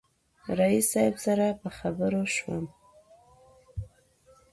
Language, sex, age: Pashto, female, 19-29